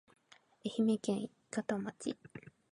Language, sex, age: Japanese, female, 19-29